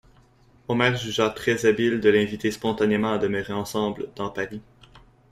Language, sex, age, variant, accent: French, male, 19-29, Français d'Amérique du Nord, Français du Canada